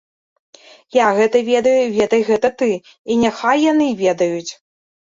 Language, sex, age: Belarusian, female, 19-29